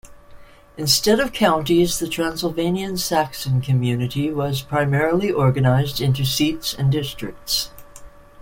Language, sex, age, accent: English, female, 60-69, United States English